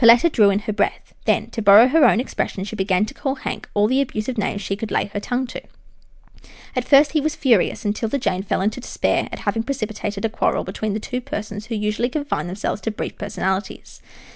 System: none